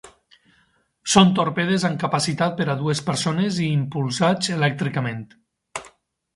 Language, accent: Catalan, valencià